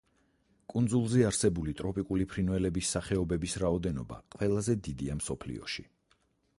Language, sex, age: Georgian, male, 40-49